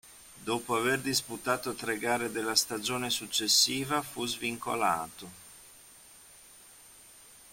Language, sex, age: Italian, male, 50-59